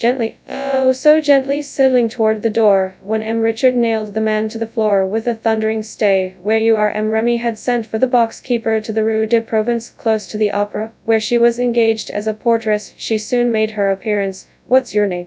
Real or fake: fake